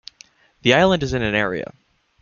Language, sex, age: English, male, under 19